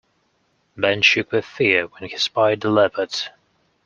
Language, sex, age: English, male, 19-29